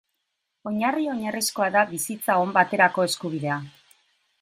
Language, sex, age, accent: Basque, female, 40-49, Mendebalekoa (Araba, Bizkaia, Gipuzkoako mendebaleko herri batzuk)